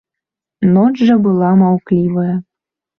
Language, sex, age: Belarusian, female, 19-29